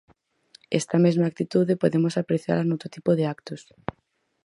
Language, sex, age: Galician, female, 19-29